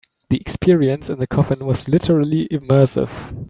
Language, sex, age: English, male, 19-29